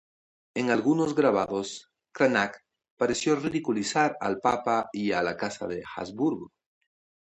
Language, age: Spanish, 60-69